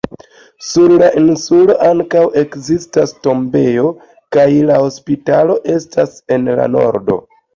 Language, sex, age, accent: Esperanto, male, 30-39, Internacia